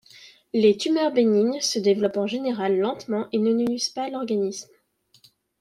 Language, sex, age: French, female, 30-39